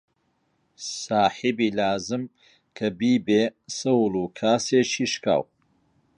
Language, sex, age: Central Kurdish, male, 40-49